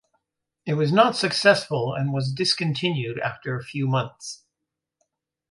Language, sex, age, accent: English, male, 50-59, United States English